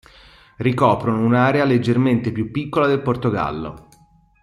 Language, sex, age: Italian, male, 30-39